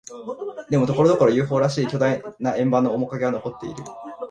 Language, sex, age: Japanese, male, 19-29